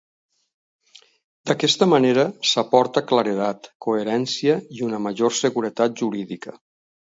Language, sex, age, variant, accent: Catalan, male, 60-69, Valencià central, valencià